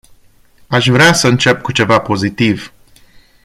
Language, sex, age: Romanian, male, 30-39